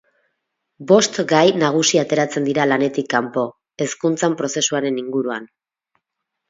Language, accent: Basque, Mendebalekoa (Araba, Bizkaia, Gipuzkoako mendebaleko herri batzuk)